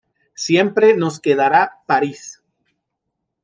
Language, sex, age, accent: Spanish, male, 40-49, Caribe: Cuba, Venezuela, Puerto Rico, República Dominicana, Panamá, Colombia caribeña, México caribeño, Costa del golfo de México